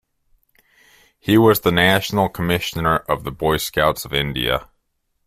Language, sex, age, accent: English, male, 30-39, Canadian English